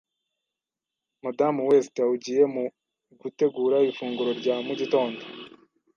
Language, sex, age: Kinyarwanda, male, 19-29